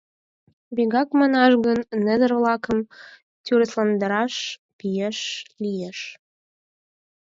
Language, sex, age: Mari, female, under 19